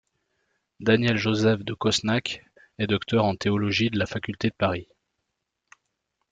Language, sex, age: French, male, 30-39